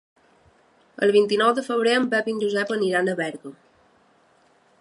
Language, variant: Catalan, Balear